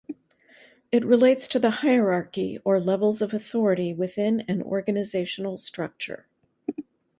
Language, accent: English, United States English